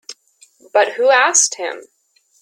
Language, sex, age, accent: English, female, under 19, Canadian English